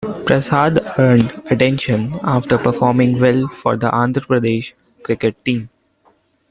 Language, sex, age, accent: English, male, 19-29, India and South Asia (India, Pakistan, Sri Lanka)